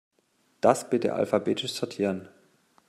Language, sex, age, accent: German, male, 19-29, Deutschland Deutsch